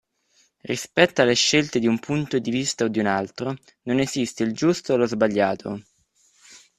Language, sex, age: Italian, male, 19-29